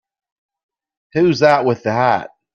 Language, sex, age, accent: English, male, 40-49, Canadian English